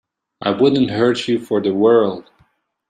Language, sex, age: English, male, 19-29